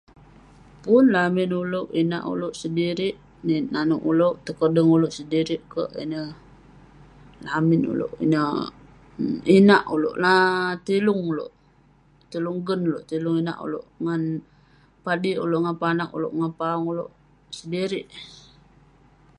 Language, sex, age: Western Penan, female, 19-29